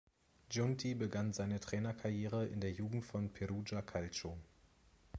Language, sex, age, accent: German, male, 30-39, Deutschland Deutsch